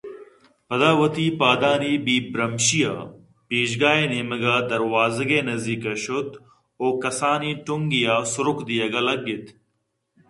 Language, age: Eastern Balochi, 30-39